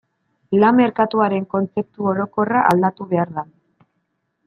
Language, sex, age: Basque, male, 19-29